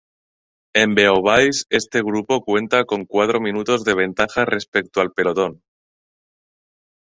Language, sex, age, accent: Spanish, male, 30-39, España: Norte peninsular (Asturias, Castilla y León, Cantabria, País Vasco, Navarra, Aragón, La Rioja, Guadalajara, Cuenca)